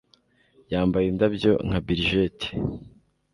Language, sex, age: Kinyarwanda, male, 19-29